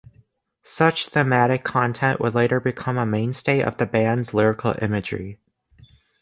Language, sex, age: English, male, under 19